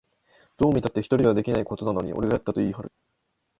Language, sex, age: Japanese, male, 19-29